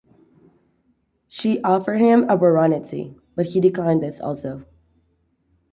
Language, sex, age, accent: English, female, 30-39, United States English